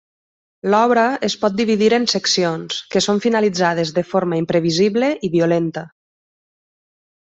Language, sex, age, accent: Catalan, female, 30-39, valencià